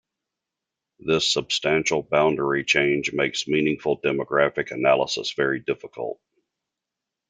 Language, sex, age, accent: English, male, 50-59, United States English